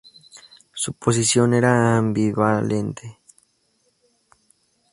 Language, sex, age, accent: Spanish, male, 19-29, México